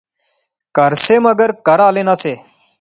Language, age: Pahari-Potwari, 19-29